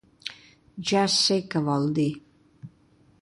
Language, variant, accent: Catalan, Balear, balear; central